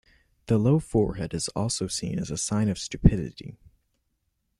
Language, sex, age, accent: English, male, under 19, Canadian English